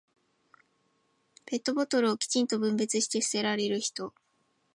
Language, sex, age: Japanese, female, 19-29